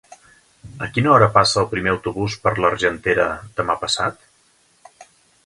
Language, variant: Catalan, Central